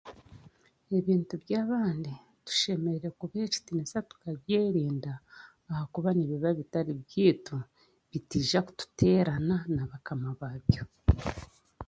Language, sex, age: Chiga, female, 30-39